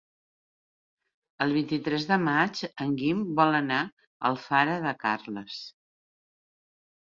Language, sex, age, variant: Catalan, female, 60-69, Central